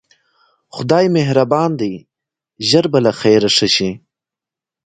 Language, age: Pashto, 19-29